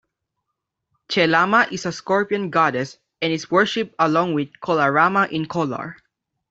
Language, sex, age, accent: English, male, under 19, Filipino